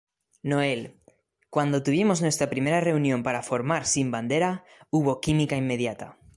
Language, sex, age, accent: Spanish, male, 19-29, España: Centro-Sur peninsular (Madrid, Toledo, Castilla-La Mancha)